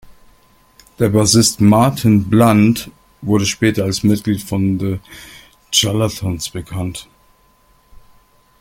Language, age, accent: German, 30-39, Österreichisches Deutsch